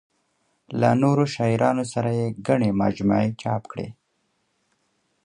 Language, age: Pashto, 30-39